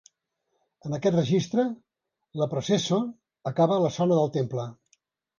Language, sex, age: Catalan, male, 70-79